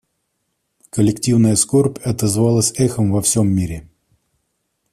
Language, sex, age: Russian, male, 30-39